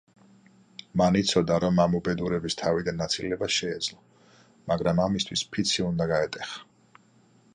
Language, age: Georgian, 40-49